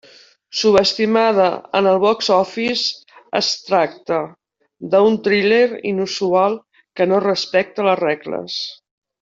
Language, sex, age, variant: Catalan, female, 60-69, Nord-Occidental